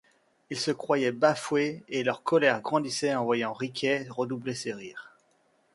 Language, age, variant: French, 19-29, Français de métropole